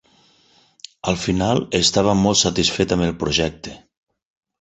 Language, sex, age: Catalan, male, 40-49